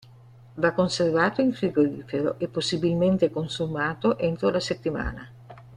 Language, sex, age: Italian, female, 70-79